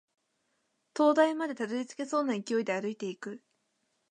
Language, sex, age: Japanese, female, 19-29